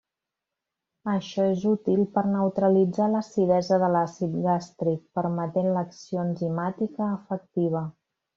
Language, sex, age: Catalan, female, 40-49